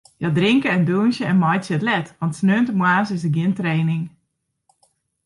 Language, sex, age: Western Frisian, female, 40-49